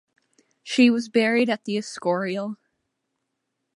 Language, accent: English, United States English